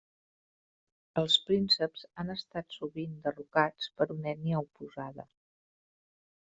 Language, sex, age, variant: Catalan, female, 50-59, Central